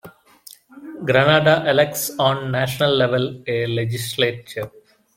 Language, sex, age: English, male, 40-49